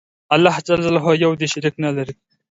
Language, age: Pashto, 19-29